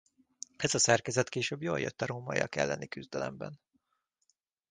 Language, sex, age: Hungarian, male, 30-39